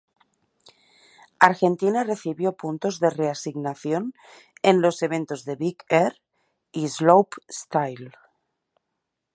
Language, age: Spanish, 30-39